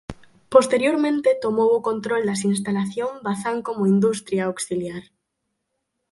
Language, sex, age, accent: Galician, female, 19-29, Normativo (estándar)